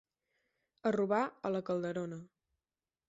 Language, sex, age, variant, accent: Catalan, female, 19-29, Balear, menorquí